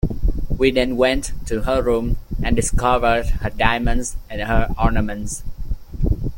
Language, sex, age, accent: English, male, 19-29, United States English